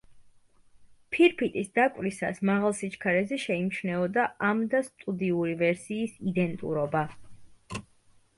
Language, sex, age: Georgian, female, 19-29